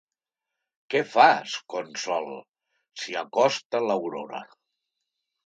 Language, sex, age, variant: Catalan, male, 60-69, Nord-Occidental